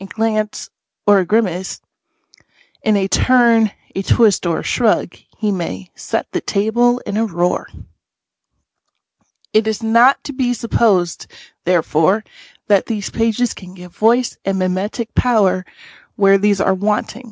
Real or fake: real